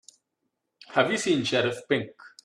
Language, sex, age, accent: English, male, 19-29, India and South Asia (India, Pakistan, Sri Lanka)